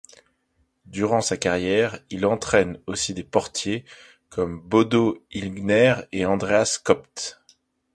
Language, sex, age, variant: French, male, 30-39, Français de métropole